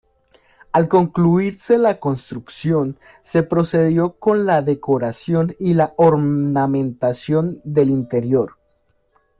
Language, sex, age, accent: Spanish, male, 19-29, Andino-Pacífico: Colombia, Perú, Ecuador, oeste de Bolivia y Venezuela andina